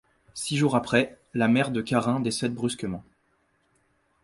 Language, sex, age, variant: French, male, 19-29, Français de métropole